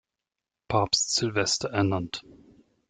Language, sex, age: German, male, 30-39